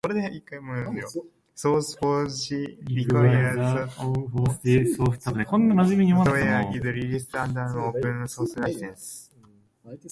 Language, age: English, 19-29